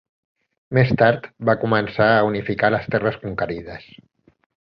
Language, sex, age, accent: Catalan, male, 40-49, Català central